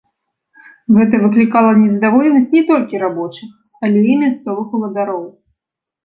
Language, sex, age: Belarusian, female, 19-29